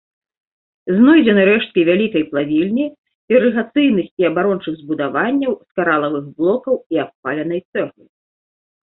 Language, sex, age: Belarusian, female, 40-49